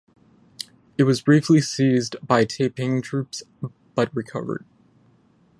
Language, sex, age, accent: English, male, 19-29, United States English